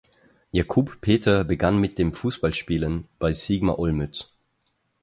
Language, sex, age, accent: German, male, 19-29, Österreichisches Deutsch